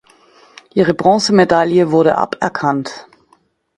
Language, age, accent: German, 40-49, Deutschland Deutsch